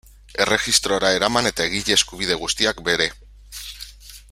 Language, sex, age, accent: Basque, male, 30-39, Mendebalekoa (Araba, Bizkaia, Gipuzkoako mendebaleko herri batzuk)